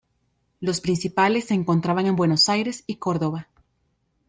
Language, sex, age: Spanish, female, 19-29